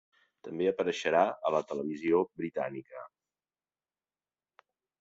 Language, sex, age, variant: Catalan, male, 40-49, Central